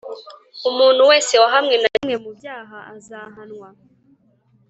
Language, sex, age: Kinyarwanda, female, 19-29